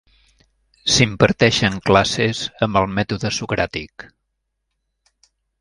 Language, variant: Catalan, Central